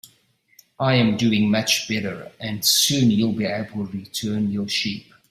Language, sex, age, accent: English, male, 50-59, Southern African (South Africa, Zimbabwe, Namibia)